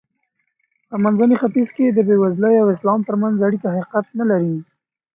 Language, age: Pashto, 19-29